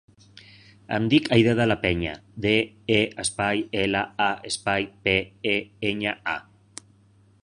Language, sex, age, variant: Catalan, male, 40-49, Central